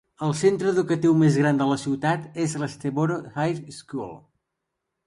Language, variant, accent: Catalan, Central, central